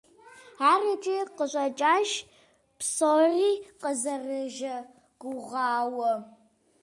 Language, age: Kabardian, under 19